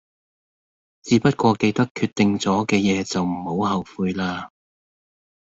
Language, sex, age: Cantonese, male, 50-59